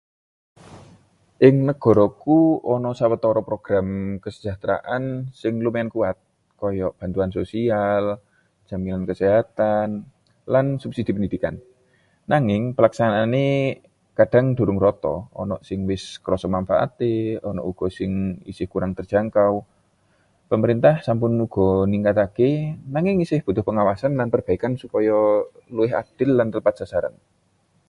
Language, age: Javanese, 30-39